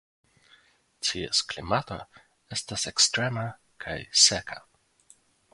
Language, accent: Esperanto, Internacia